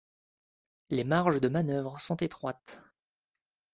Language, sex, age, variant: French, male, 19-29, Français de métropole